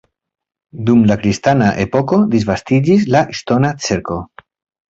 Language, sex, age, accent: Esperanto, male, 40-49, Internacia